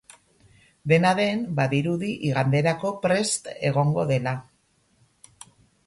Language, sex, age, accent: Basque, female, 50-59, Erdialdekoa edo Nafarra (Gipuzkoa, Nafarroa)